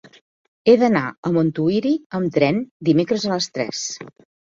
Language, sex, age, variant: Catalan, female, 50-59, Central